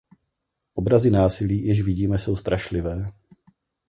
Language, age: Czech, 30-39